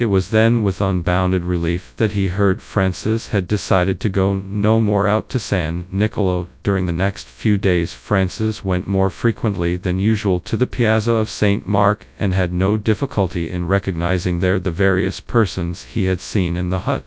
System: TTS, FastPitch